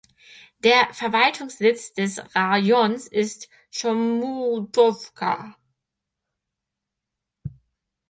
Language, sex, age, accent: German, female, 19-29, Deutschland Deutsch